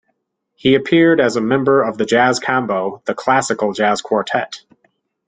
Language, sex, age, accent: English, male, 30-39, United States English